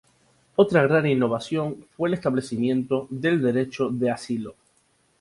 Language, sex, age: Spanish, male, 19-29